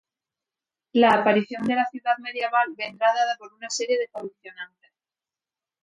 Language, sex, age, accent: Spanish, female, 40-49, España: Sur peninsular (Andalucia, Extremadura, Murcia)